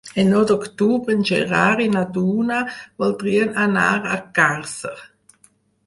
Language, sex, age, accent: Catalan, female, 50-59, aprenent (recent, des d'altres llengües)